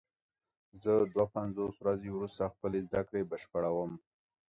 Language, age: Pashto, 30-39